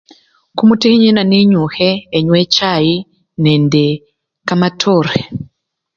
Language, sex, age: Luyia, female, 50-59